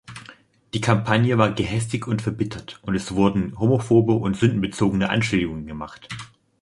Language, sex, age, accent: German, male, 19-29, Deutschland Deutsch